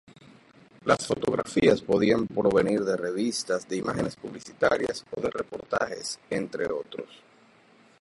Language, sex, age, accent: Spanish, male, 40-49, Caribe: Cuba, Venezuela, Puerto Rico, República Dominicana, Panamá, Colombia caribeña, México caribeño, Costa del golfo de México